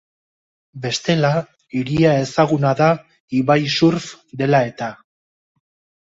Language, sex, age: Basque, male, 40-49